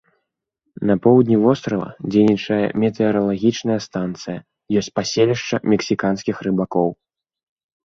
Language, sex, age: Belarusian, male, under 19